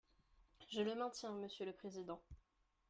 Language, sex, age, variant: French, female, under 19, Français de métropole